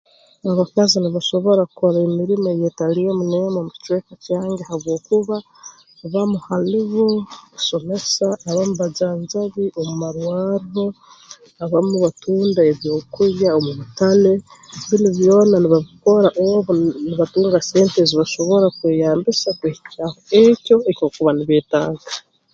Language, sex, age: Tooro, female, 19-29